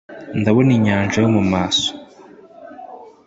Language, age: Kinyarwanda, 19-29